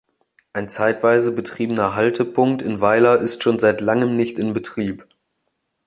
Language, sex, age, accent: German, male, under 19, Deutschland Deutsch